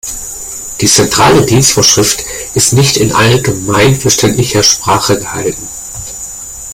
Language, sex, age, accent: German, male, 40-49, Deutschland Deutsch